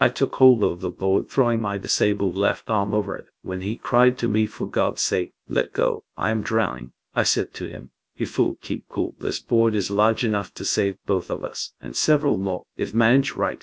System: TTS, GradTTS